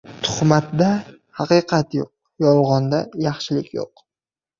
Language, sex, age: Uzbek, male, under 19